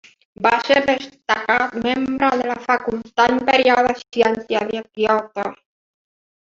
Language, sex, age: Catalan, female, 40-49